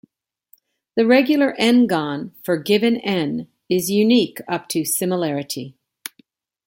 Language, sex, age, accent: English, female, 60-69, United States English